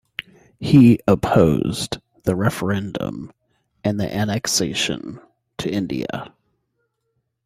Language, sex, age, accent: English, male, 50-59, United States English